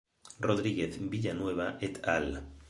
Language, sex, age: Galician, male, 40-49